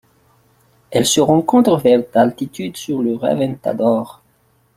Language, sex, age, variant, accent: French, male, 30-39, Français d'Afrique subsaharienne et des îles africaines, Français de Madagascar